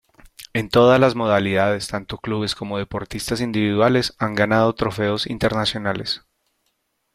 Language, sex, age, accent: Spanish, male, 30-39, Caribe: Cuba, Venezuela, Puerto Rico, República Dominicana, Panamá, Colombia caribeña, México caribeño, Costa del golfo de México